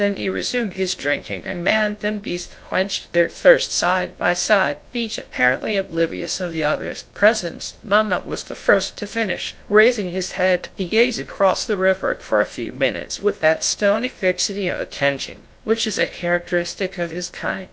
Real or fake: fake